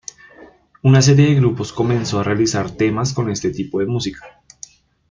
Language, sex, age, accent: Spanish, male, 30-39, Andino-Pacífico: Colombia, Perú, Ecuador, oeste de Bolivia y Venezuela andina